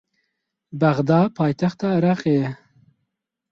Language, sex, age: Kurdish, male, 30-39